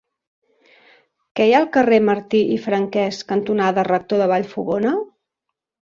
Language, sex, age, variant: Catalan, female, 40-49, Central